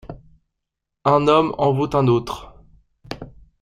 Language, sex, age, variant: French, male, 19-29, Français de métropole